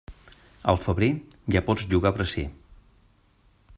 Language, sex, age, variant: Catalan, male, 50-59, Central